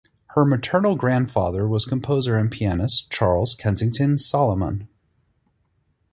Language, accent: English, United States English